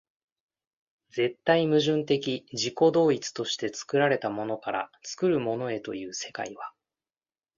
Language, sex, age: Japanese, male, 30-39